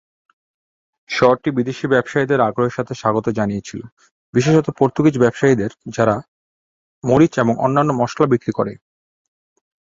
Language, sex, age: Bengali, male, 30-39